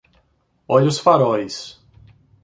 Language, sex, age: Portuguese, male, 40-49